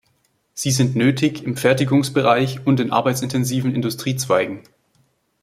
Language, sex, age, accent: German, male, 19-29, Deutschland Deutsch